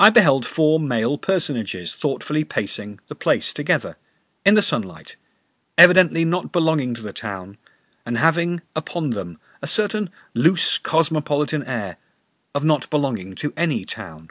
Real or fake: real